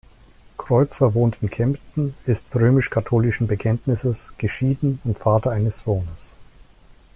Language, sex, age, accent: German, male, 50-59, Deutschland Deutsch